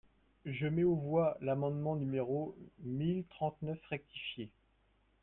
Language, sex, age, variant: French, male, 40-49, Français de métropole